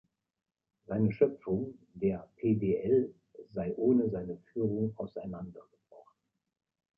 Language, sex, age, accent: German, male, 70-79, Deutschland Deutsch